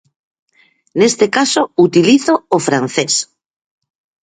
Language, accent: Galician, Normativo (estándar)